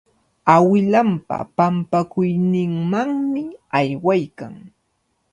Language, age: Cajatambo North Lima Quechua, 19-29